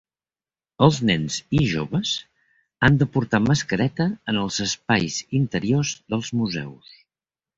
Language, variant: Catalan, Central